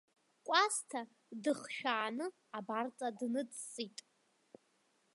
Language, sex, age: Abkhazian, female, under 19